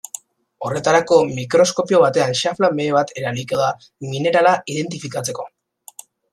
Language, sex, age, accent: Basque, male, under 19, Erdialdekoa edo Nafarra (Gipuzkoa, Nafarroa)